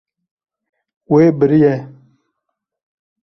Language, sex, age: Kurdish, male, 30-39